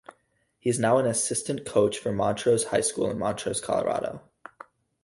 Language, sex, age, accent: English, male, 19-29, United States English